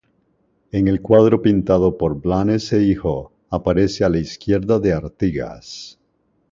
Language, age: Spanish, 50-59